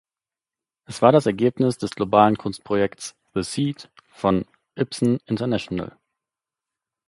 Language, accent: German, Deutschland Deutsch